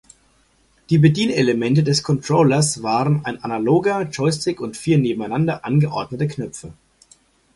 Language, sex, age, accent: German, male, 40-49, Deutschland Deutsch